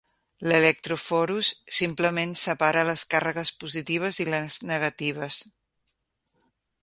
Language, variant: Catalan, Central